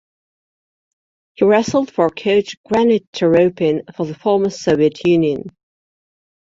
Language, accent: English, England English